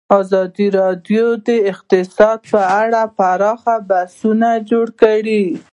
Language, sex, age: Pashto, female, 19-29